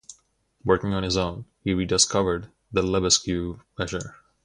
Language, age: English, 19-29